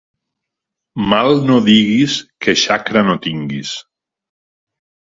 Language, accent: Catalan, valencià